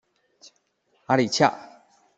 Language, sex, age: Chinese, male, 30-39